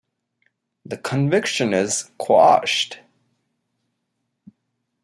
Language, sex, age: English, male, 50-59